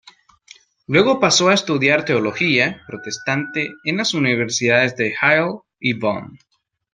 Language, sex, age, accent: Spanish, male, 19-29, América central